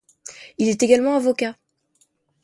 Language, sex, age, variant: French, male, under 19, Français de métropole